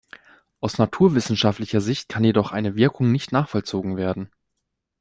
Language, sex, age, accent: German, male, 19-29, Deutschland Deutsch